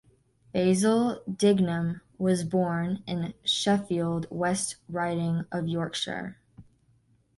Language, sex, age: English, female, under 19